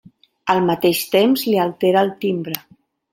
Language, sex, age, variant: Catalan, female, 50-59, Central